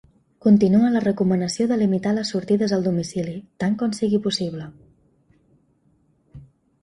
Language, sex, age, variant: Catalan, female, 19-29, Balear